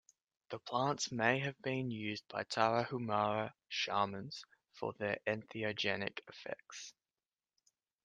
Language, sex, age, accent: English, male, 19-29, Australian English